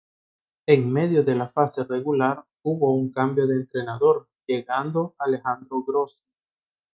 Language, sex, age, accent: Spanish, male, 19-29, América central